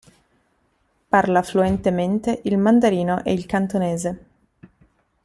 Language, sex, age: Italian, female, 30-39